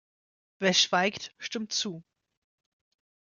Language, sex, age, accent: German, female, 19-29, Deutschland Deutsch